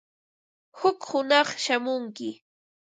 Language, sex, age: Ambo-Pasco Quechua, female, 30-39